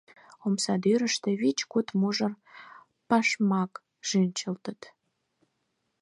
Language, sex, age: Mari, female, 19-29